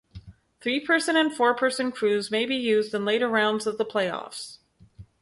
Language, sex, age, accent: English, female, 30-39, Canadian English